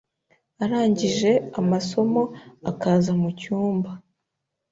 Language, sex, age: Kinyarwanda, female, 19-29